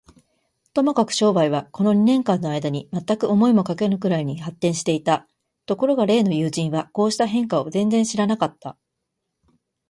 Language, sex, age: Japanese, female, 40-49